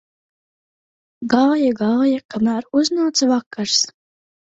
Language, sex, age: Latvian, female, under 19